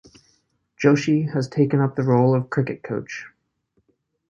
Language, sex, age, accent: English, male, 19-29, United States English